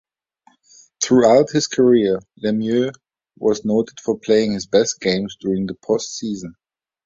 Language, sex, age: English, male, 30-39